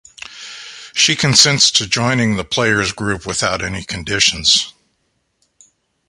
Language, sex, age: English, male, 60-69